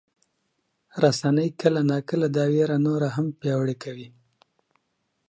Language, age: Pashto, 19-29